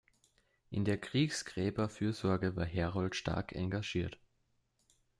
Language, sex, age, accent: German, male, under 19, Österreichisches Deutsch